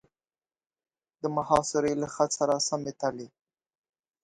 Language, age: Pashto, under 19